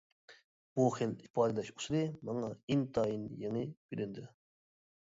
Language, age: Uyghur, 19-29